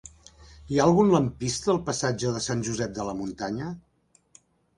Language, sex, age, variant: Catalan, male, 60-69, Central